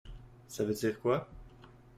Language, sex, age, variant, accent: French, male, 19-29, Français d'Amérique du Nord, Français du Canada